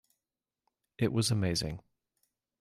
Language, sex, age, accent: English, male, 30-39, United States English